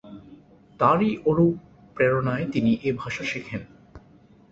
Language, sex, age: Bengali, male, 30-39